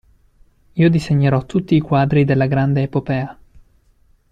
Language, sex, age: Italian, male, 30-39